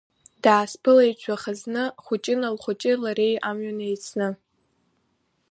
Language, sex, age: Abkhazian, female, under 19